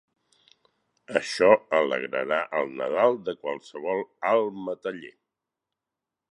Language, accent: Catalan, Barceloní